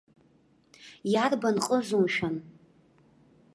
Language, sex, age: Abkhazian, female, under 19